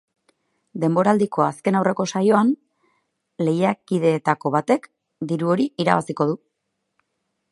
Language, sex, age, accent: Basque, female, 30-39, Erdialdekoa edo Nafarra (Gipuzkoa, Nafarroa)